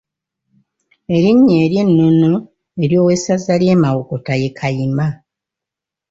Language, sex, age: Ganda, female, 60-69